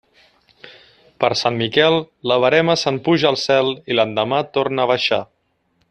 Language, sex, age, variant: Catalan, male, 30-39, Central